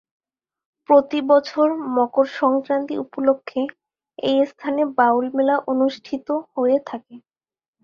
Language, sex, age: Bengali, female, 19-29